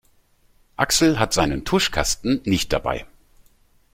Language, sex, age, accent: German, male, 50-59, Deutschland Deutsch